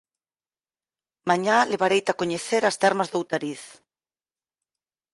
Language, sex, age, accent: Galician, female, 50-59, Central (sen gheada)